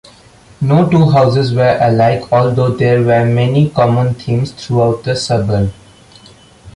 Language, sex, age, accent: English, male, under 19, India and South Asia (India, Pakistan, Sri Lanka)